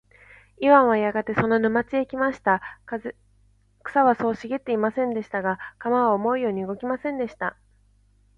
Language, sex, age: Japanese, female, 19-29